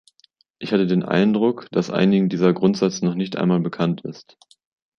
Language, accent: German, Deutschland Deutsch